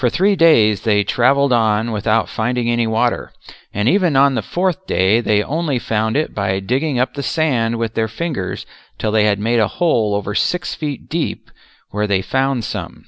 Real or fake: real